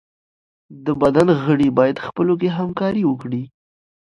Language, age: Pashto, under 19